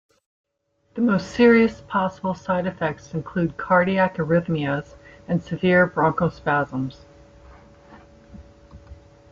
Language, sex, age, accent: English, female, 50-59, United States English